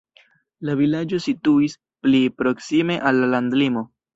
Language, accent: Esperanto, Internacia